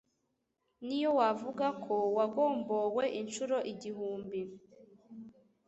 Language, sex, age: Kinyarwanda, female, under 19